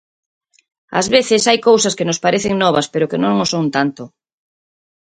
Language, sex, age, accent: Galician, female, 50-59, Central (gheada)